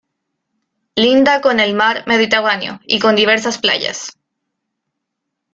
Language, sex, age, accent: Spanish, female, 19-29, Chileno: Chile, Cuyo